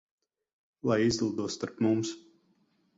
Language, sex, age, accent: Latvian, male, 30-39, Riga; Dzimtā valoda; nav